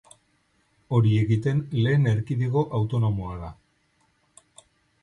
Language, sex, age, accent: Basque, male, 50-59, Mendebalekoa (Araba, Bizkaia, Gipuzkoako mendebaleko herri batzuk)